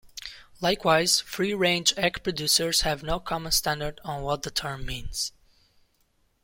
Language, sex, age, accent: English, male, 19-29, United States English